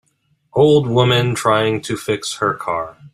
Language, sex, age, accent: English, male, 19-29, United States English